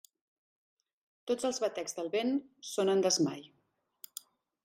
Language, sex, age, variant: Catalan, female, 30-39, Central